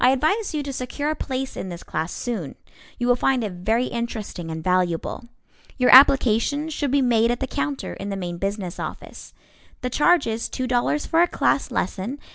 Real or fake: real